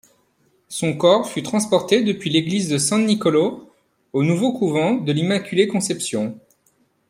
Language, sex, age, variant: French, male, 40-49, Français de métropole